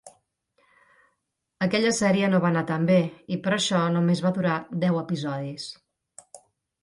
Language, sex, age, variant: Catalan, female, 40-49, Central